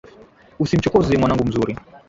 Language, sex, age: Swahili, male, 19-29